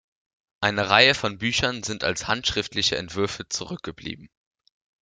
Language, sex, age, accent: German, male, under 19, Deutschland Deutsch